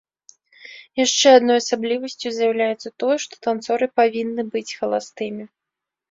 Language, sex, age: Belarusian, female, 19-29